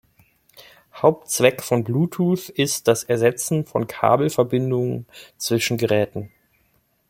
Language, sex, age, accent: German, male, 30-39, Deutschland Deutsch